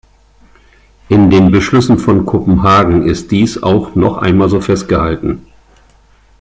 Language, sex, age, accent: German, male, 50-59, Deutschland Deutsch